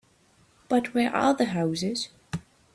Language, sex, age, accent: English, female, 19-29, United States English